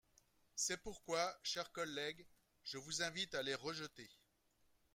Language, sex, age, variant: French, male, 50-59, Français de métropole